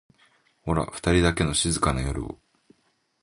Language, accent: Japanese, 日本人